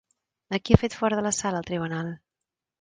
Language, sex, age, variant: Catalan, female, 40-49, Central